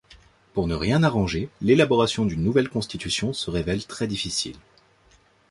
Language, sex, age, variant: French, male, 19-29, Français de métropole